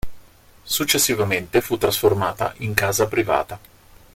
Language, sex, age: Italian, male, 40-49